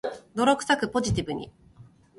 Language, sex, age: Japanese, female, 30-39